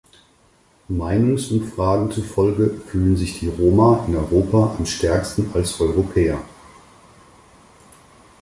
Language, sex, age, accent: German, male, 50-59, Deutschland Deutsch